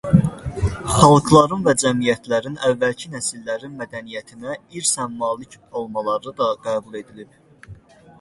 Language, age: Azerbaijani, 19-29